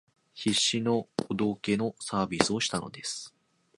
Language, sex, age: Japanese, male, 19-29